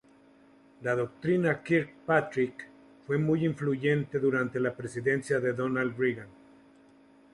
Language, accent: Spanish, México